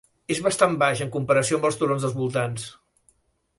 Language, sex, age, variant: Catalan, male, 50-59, Central